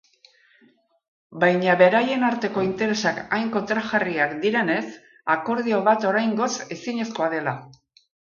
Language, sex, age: Basque, female, 60-69